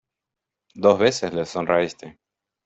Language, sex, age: Spanish, male, 30-39